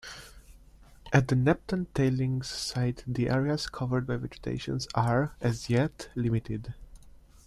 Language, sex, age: English, male, 19-29